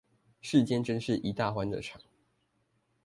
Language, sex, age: Chinese, male, 19-29